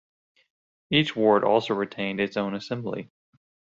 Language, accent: English, United States English